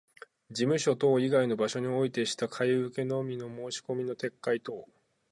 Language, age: Japanese, 30-39